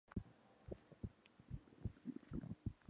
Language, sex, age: English, female, 19-29